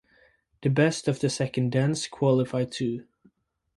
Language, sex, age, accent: English, male, under 19, United States English